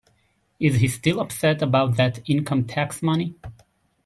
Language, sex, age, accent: English, male, 30-39, United States English